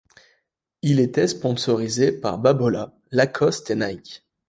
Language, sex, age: French, male, 30-39